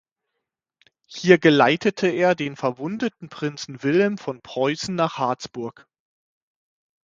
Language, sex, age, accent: German, male, 30-39, Deutschland Deutsch